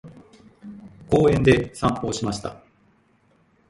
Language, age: Japanese, 50-59